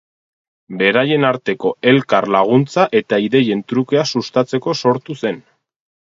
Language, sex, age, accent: Basque, male, 30-39, Erdialdekoa edo Nafarra (Gipuzkoa, Nafarroa)